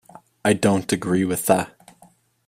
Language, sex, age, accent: English, male, under 19, United States English